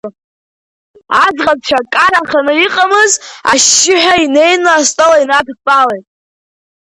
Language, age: Abkhazian, under 19